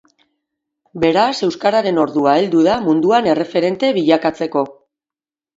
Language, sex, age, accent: Basque, female, 40-49, Mendebalekoa (Araba, Bizkaia, Gipuzkoako mendebaleko herri batzuk)